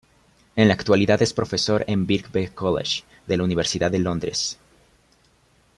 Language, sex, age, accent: Spanish, male, under 19, Andino-Pacífico: Colombia, Perú, Ecuador, oeste de Bolivia y Venezuela andina